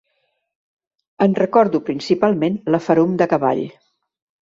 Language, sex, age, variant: Catalan, female, 70-79, Central